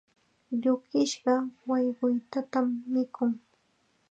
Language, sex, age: Chiquián Ancash Quechua, female, 19-29